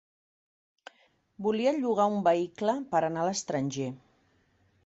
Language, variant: Catalan, Central